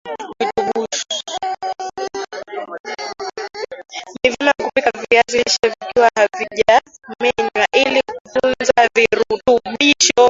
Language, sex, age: Swahili, female, 19-29